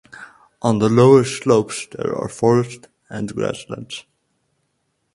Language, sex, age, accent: English, male, 30-39, United States English